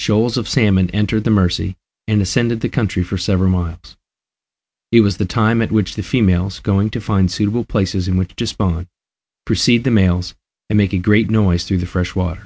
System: none